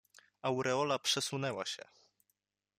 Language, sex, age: Polish, male, 19-29